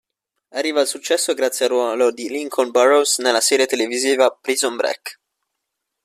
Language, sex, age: Italian, male, 19-29